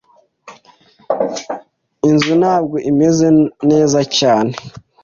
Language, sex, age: Kinyarwanda, male, 19-29